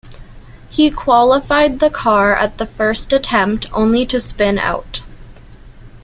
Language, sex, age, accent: English, female, under 19, Canadian English